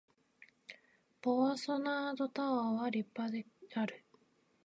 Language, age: Japanese, 19-29